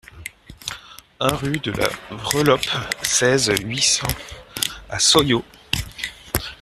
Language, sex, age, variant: French, male, 19-29, Français de métropole